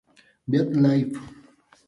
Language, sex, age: Spanish, male, 19-29